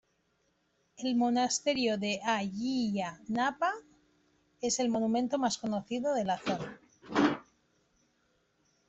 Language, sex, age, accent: Spanish, female, 40-49, España: Norte peninsular (Asturias, Castilla y León, Cantabria, País Vasco, Navarra, Aragón, La Rioja, Guadalajara, Cuenca)